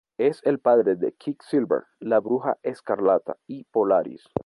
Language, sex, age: Spanish, male, 19-29